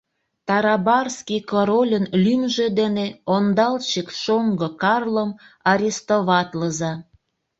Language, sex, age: Mari, female, 40-49